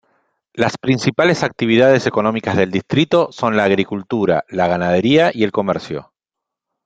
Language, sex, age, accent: Spanish, male, 40-49, Rioplatense: Argentina, Uruguay, este de Bolivia, Paraguay